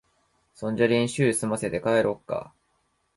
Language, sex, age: Japanese, male, 19-29